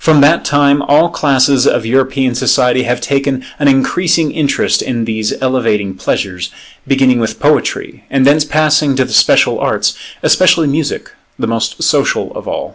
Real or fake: real